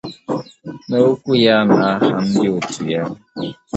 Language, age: Igbo, 19-29